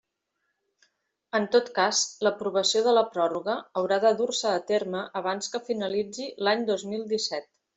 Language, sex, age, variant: Catalan, female, 50-59, Central